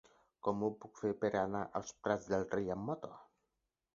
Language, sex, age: Catalan, male, 50-59